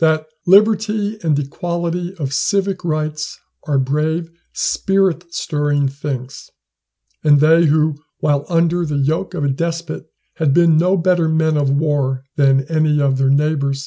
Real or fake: real